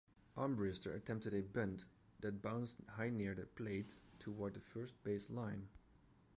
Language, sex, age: English, male, 19-29